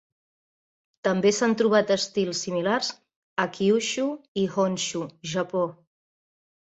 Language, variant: Catalan, Central